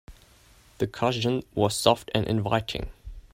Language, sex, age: English, male, under 19